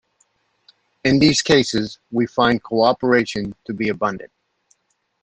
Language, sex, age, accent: English, male, 60-69, United States English